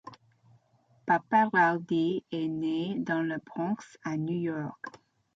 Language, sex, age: French, female, 30-39